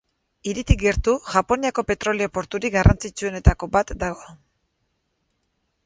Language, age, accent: Basque, 50-59, Mendebalekoa (Araba, Bizkaia, Gipuzkoako mendebaleko herri batzuk)